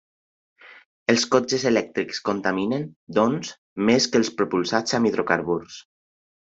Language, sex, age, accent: Catalan, male, 19-29, valencià